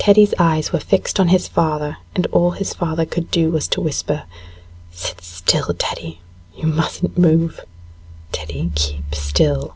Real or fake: real